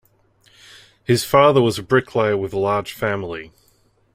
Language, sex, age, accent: English, male, 30-39, Australian English